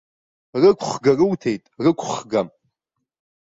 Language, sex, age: Abkhazian, male, 40-49